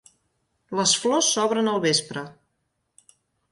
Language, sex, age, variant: Catalan, female, 40-49, Central